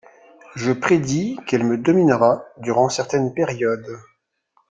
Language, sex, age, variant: French, male, 50-59, Français de métropole